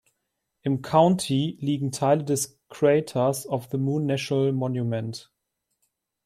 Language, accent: German, Deutschland Deutsch